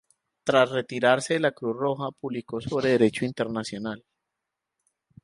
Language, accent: Spanish, Caribe: Cuba, Venezuela, Puerto Rico, República Dominicana, Panamá, Colombia caribeña, México caribeño, Costa del golfo de México